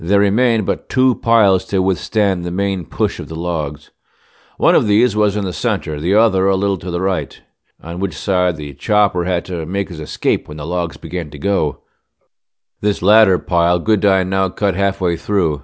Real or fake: real